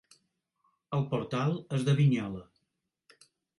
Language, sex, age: Catalan, male, 60-69